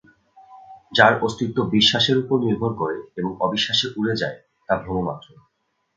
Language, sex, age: Bengali, male, 19-29